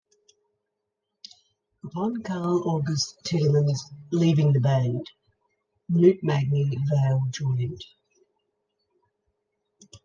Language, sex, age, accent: English, female, 60-69, Australian English